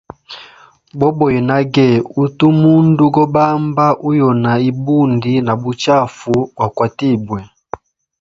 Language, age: Hemba, 19-29